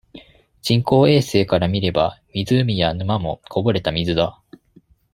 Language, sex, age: Japanese, male, 30-39